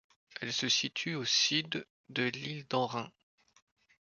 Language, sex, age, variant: French, male, 30-39, Français de métropole